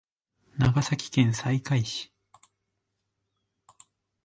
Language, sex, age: Japanese, male, 19-29